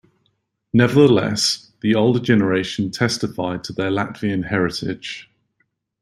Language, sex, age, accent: English, male, 30-39, England English